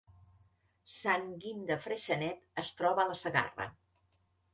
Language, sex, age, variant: Catalan, female, 60-69, Central